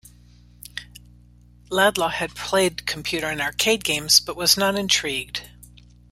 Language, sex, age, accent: English, female, 60-69, United States English